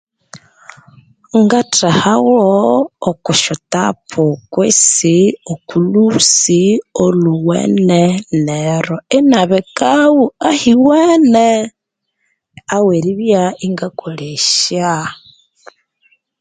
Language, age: Konzo, 19-29